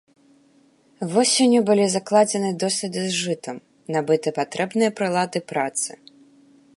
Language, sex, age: Belarusian, female, 19-29